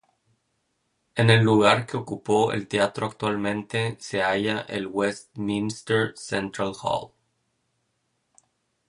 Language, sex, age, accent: Spanish, male, 30-39, México